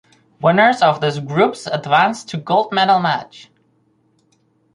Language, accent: English, United States English